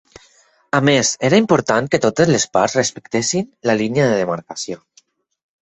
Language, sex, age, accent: Catalan, male, 30-39, valencià; valencià meridional